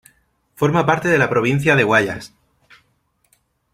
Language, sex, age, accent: Spanish, male, 30-39, España: Sur peninsular (Andalucia, Extremadura, Murcia)